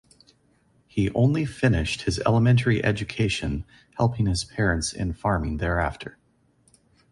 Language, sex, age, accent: English, male, 40-49, United States English